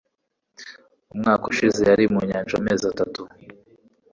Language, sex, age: Kinyarwanda, male, 19-29